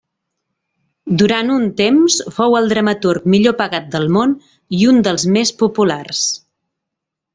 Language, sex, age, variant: Catalan, female, 40-49, Central